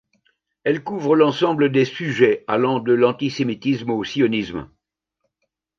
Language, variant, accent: French, Français d'Europe, Français de Belgique